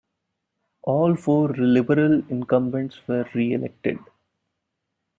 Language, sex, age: English, male, 19-29